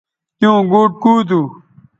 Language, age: Bateri, 19-29